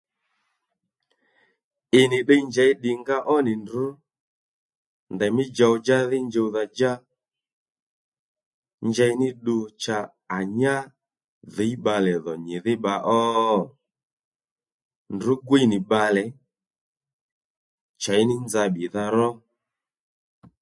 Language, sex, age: Lendu, male, 30-39